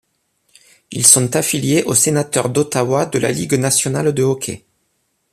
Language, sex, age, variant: French, male, 30-39, Français de métropole